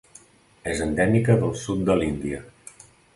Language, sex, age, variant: Catalan, male, 40-49, Nord-Occidental